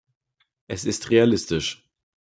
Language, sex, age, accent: German, male, 19-29, Deutschland Deutsch